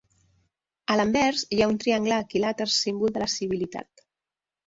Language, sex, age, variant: Catalan, female, 50-59, Central